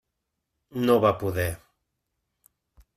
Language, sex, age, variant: Catalan, male, 50-59, Central